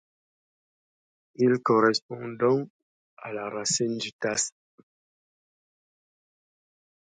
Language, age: French, 30-39